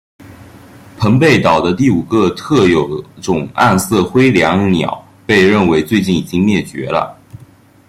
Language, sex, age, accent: Chinese, male, under 19, 出生地：福建省